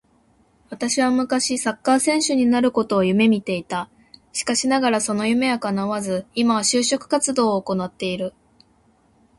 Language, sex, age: Japanese, female, 19-29